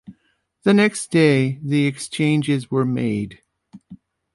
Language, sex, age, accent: English, male, 50-59, United States English